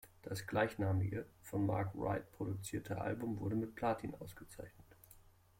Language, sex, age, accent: German, male, 30-39, Deutschland Deutsch